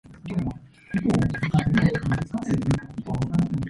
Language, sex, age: English, female, 19-29